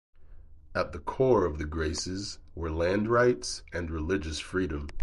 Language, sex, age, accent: English, male, 40-49, United States English